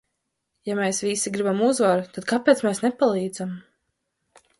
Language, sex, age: Latvian, female, 19-29